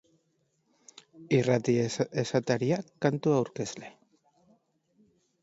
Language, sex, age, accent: Basque, male, 30-39, Mendebalekoa (Araba, Bizkaia, Gipuzkoako mendebaleko herri batzuk)